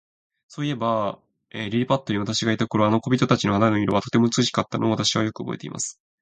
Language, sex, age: Japanese, male, 19-29